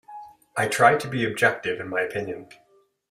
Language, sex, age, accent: English, male, 30-39, Canadian English